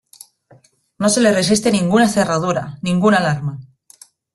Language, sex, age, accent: Spanish, female, 19-29, España: Norte peninsular (Asturias, Castilla y León, Cantabria, País Vasco, Navarra, Aragón, La Rioja, Guadalajara, Cuenca)